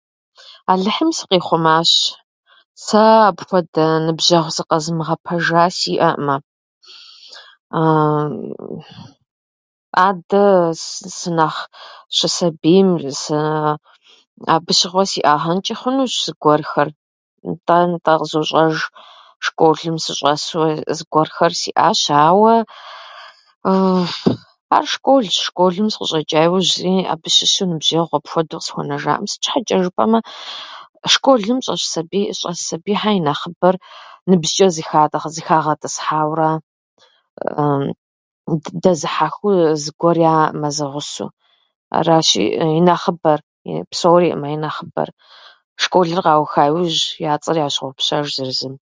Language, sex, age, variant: Kabardian, female, 30-39, Адыгэбзэ (Къэбэрдей, Кирил, псоми зэдай)